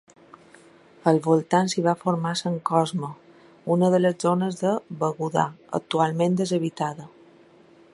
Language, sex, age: Catalan, female, 40-49